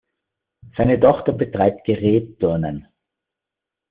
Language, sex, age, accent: German, male, 50-59, Österreichisches Deutsch